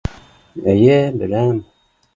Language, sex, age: Bashkir, male, 50-59